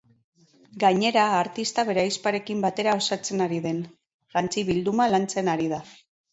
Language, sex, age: Basque, female, 40-49